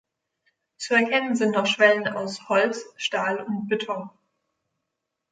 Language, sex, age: German, female, 19-29